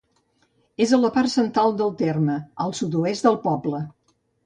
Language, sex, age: Catalan, female, 70-79